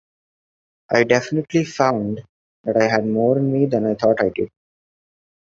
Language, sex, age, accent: English, male, 19-29, India and South Asia (India, Pakistan, Sri Lanka)